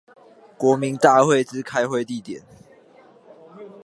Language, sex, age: Chinese, male, under 19